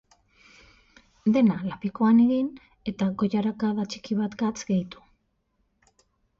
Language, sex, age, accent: Basque, female, 40-49, Mendebalekoa (Araba, Bizkaia, Gipuzkoako mendebaleko herri batzuk); Batua